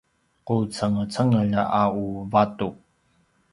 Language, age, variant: Paiwan, 30-39, pinayuanan a kinaikacedasan (東排灣語)